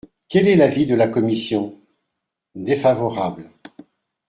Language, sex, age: French, male, 60-69